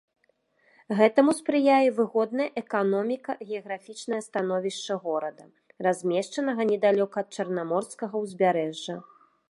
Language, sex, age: Belarusian, female, 30-39